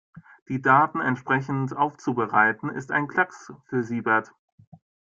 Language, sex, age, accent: German, male, 19-29, Deutschland Deutsch